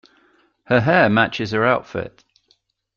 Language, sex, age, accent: English, male, 50-59, England English